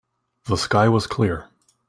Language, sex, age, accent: English, male, 19-29, United States English